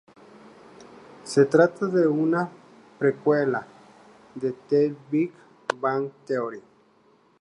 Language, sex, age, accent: Spanish, male, 30-39, México